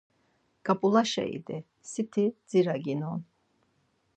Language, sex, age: Laz, female, 50-59